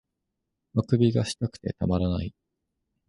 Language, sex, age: Japanese, male, 19-29